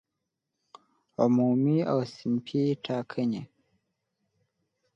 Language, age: Pashto, 19-29